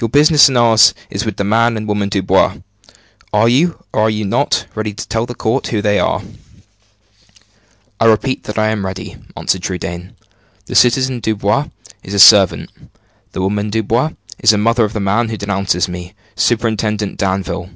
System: none